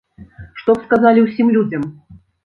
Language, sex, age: Belarusian, female, 40-49